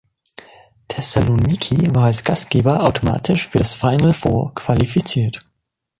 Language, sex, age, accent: German, male, 19-29, Deutschland Deutsch